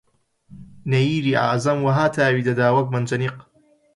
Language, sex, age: Central Kurdish, male, 19-29